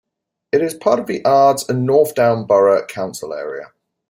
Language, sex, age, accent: English, male, 19-29, England English